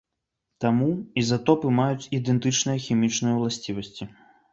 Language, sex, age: Belarusian, male, 19-29